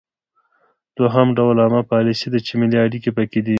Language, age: Pashto, 19-29